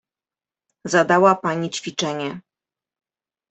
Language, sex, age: Polish, female, 30-39